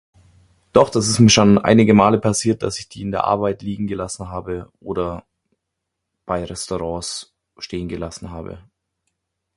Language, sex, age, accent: German, male, 19-29, Deutschland Deutsch